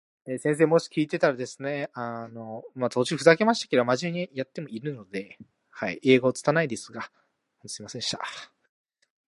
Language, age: English, 19-29